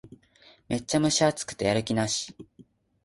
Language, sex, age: Japanese, male, 19-29